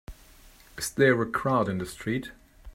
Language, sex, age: English, male, 50-59